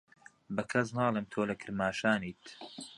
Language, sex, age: Central Kurdish, male, 19-29